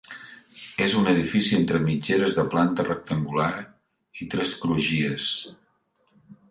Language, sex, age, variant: Catalan, male, 50-59, Central